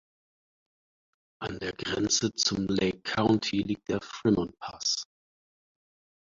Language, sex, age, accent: German, male, 30-39, Deutschland Deutsch